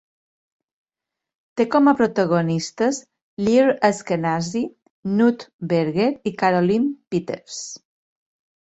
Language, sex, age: Catalan, female, 50-59